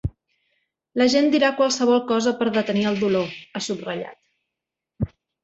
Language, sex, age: Catalan, female, 40-49